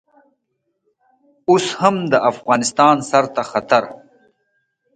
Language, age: Pashto, 40-49